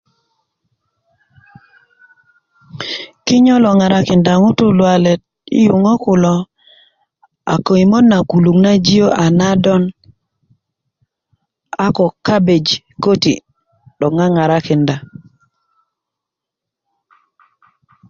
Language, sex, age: Kuku, female, 40-49